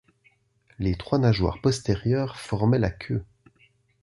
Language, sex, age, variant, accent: French, male, 40-49, Français d'Europe, Français de Suisse